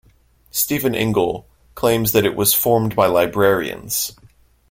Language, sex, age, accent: English, male, 19-29, United States English